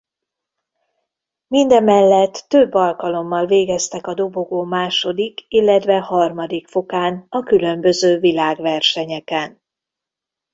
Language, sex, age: Hungarian, female, 50-59